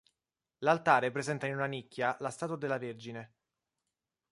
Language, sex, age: Italian, male, 19-29